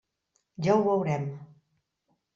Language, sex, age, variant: Catalan, female, 50-59, Central